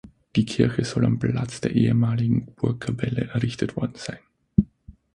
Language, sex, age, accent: German, male, 19-29, Österreichisches Deutsch